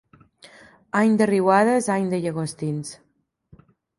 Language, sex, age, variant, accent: Catalan, female, 19-29, Balear, mallorquí